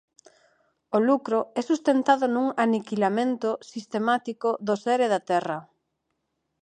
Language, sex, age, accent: Galician, female, 30-39, Neofalante